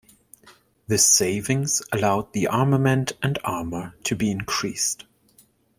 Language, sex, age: English, male, 30-39